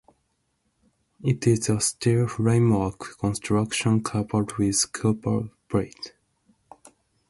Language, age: English, 19-29